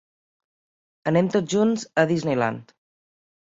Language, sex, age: Catalan, female, 30-39